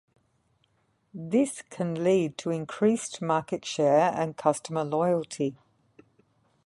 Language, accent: English, Australian English